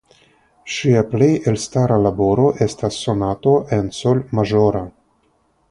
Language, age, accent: Esperanto, 30-39, Internacia